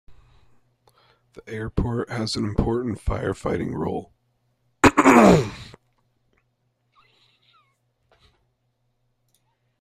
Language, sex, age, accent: English, male, 30-39, United States English